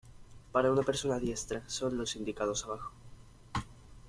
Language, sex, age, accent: Spanish, male, 19-29, España: Sur peninsular (Andalucia, Extremadura, Murcia)